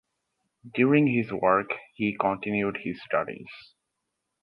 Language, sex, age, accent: English, male, 19-29, United States English